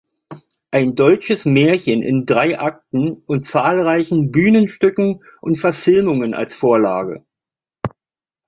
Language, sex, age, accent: German, male, 50-59, Deutschland Deutsch